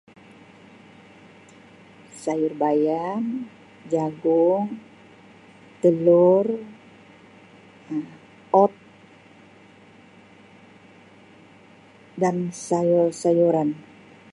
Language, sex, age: Sabah Malay, female, 60-69